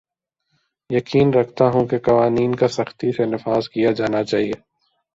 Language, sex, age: Urdu, male, 19-29